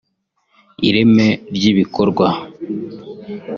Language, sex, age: Kinyarwanda, male, 19-29